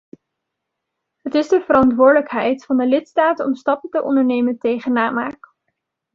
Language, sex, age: Dutch, female, 19-29